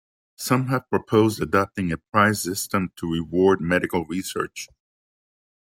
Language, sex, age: English, male, 60-69